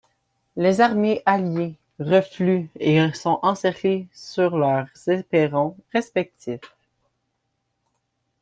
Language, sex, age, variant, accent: French, male, 19-29, Français d'Amérique du Nord, Français du Canada